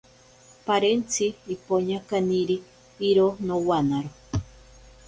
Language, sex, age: Ashéninka Perené, female, 40-49